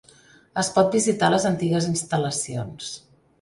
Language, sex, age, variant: Catalan, female, 50-59, Central